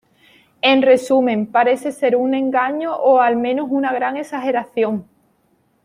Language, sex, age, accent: Spanish, female, 19-29, España: Sur peninsular (Andalucia, Extremadura, Murcia)